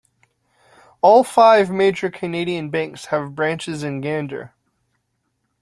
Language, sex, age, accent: English, male, 19-29, United States English